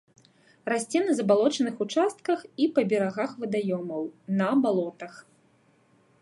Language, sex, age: Belarusian, female, 30-39